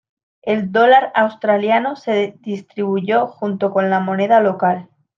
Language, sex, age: Spanish, female, 19-29